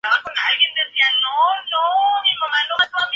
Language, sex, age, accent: Spanish, male, 19-29, México